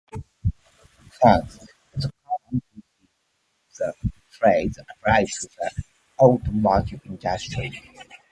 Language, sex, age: English, male, 19-29